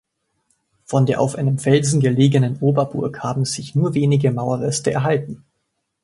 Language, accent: German, Österreichisches Deutsch